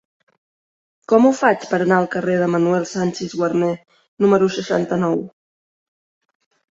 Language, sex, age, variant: Catalan, female, 30-39, Central